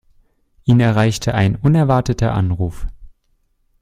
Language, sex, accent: German, male, Deutschland Deutsch